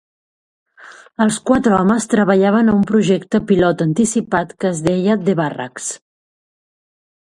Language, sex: Catalan, female